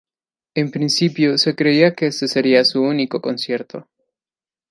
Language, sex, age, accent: Spanish, male, 19-29, Andino-Pacífico: Colombia, Perú, Ecuador, oeste de Bolivia y Venezuela andina